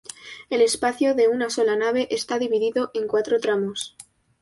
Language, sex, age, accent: Spanish, female, 19-29, España: Centro-Sur peninsular (Madrid, Toledo, Castilla-La Mancha)